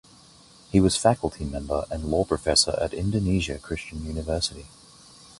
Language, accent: English, Australian English